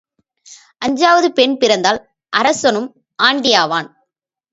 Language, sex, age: Tamil, female, 19-29